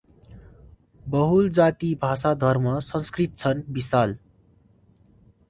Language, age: Nepali, 19-29